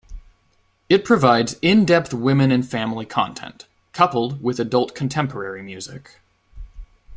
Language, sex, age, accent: English, male, 19-29, United States English